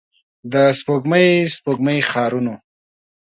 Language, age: Pashto, 19-29